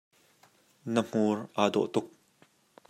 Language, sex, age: Hakha Chin, male, 30-39